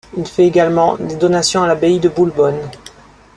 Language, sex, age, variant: French, male, 30-39, Français de métropole